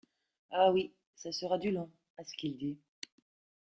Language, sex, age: French, female, 50-59